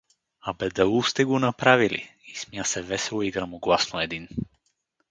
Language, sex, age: Bulgarian, male, 30-39